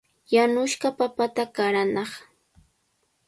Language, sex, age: Cajatambo North Lima Quechua, female, 19-29